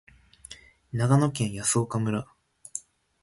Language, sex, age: Japanese, male, 19-29